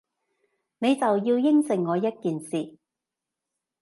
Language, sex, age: Cantonese, female, 30-39